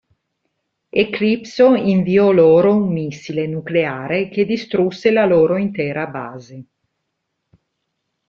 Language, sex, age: Italian, female, 40-49